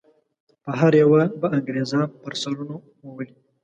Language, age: Pashto, 19-29